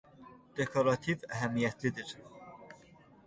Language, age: Azerbaijani, 19-29